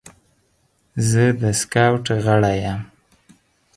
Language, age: Pashto, 30-39